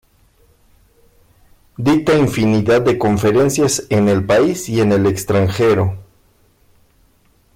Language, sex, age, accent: Spanish, male, 40-49, México